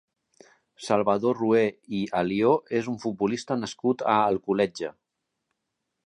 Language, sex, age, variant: Catalan, male, 40-49, Central